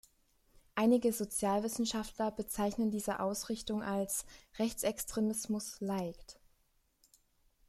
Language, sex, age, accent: German, female, 19-29, Deutschland Deutsch